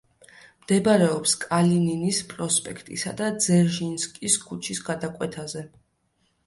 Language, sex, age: Georgian, female, 19-29